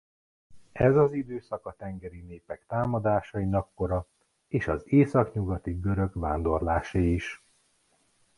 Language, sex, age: Hungarian, male, 30-39